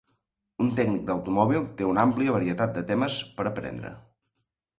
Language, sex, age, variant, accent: Catalan, male, 30-39, Central, gironí